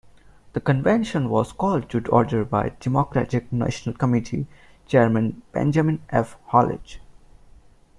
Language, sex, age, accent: English, male, 19-29, India and South Asia (India, Pakistan, Sri Lanka)